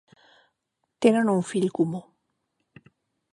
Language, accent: Catalan, central; nord-occidental